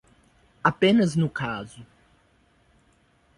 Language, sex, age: Portuguese, male, 19-29